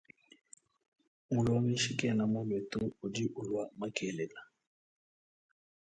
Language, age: Luba-Lulua, 19-29